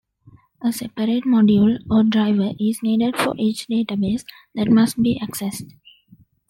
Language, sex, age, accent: English, female, 19-29, India and South Asia (India, Pakistan, Sri Lanka)